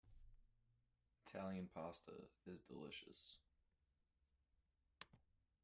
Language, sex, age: English, male, 19-29